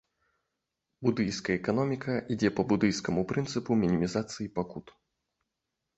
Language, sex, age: Belarusian, male, 19-29